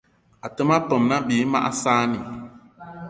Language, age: Eton (Cameroon), 30-39